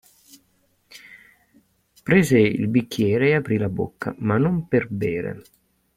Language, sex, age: Italian, male, 40-49